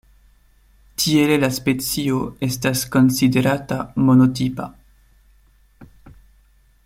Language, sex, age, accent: Esperanto, male, 19-29, Internacia